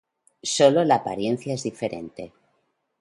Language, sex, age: Spanish, female, 60-69